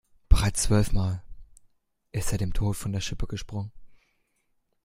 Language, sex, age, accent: German, male, under 19, Deutschland Deutsch